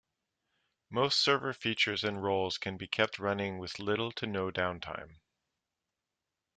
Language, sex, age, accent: English, male, 40-49, Canadian English